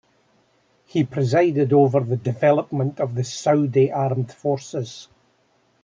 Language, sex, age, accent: English, male, 70-79, Scottish English